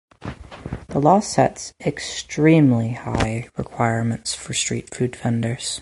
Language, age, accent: English, 19-29, Canadian English